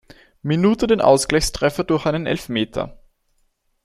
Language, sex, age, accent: German, male, 19-29, Österreichisches Deutsch